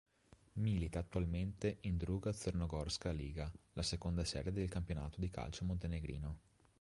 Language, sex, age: Italian, male, 30-39